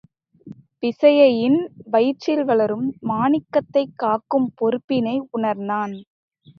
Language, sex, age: Tamil, female, 19-29